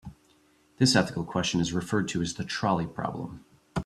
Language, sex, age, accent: English, male, 40-49, United States English